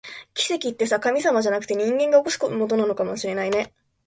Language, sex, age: Japanese, female, 19-29